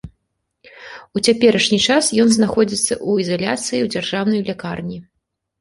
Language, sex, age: Belarusian, female, 19-29